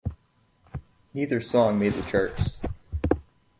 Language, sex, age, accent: English, male, 19-29, Canadian English